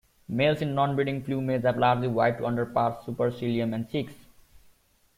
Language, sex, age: English, male, 19-29